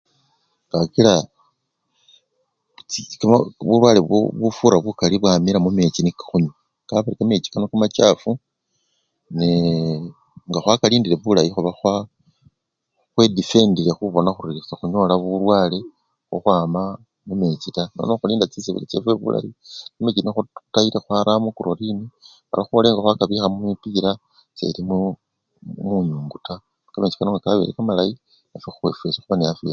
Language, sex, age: Luyia, male, 50-59